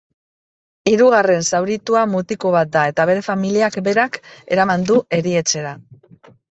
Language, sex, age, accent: Basque, female, 50-59, Mendebalekoa (Araba, Bizkaia, Gipuzkoako mendebaleko herri batzuk)